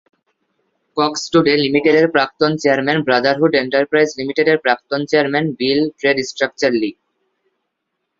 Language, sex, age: Bengali, male, under 19